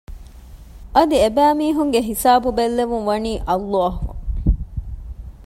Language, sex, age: Divehi, female, 30-39